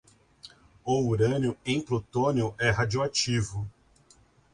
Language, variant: Portuguese, Portuguese (Brasil)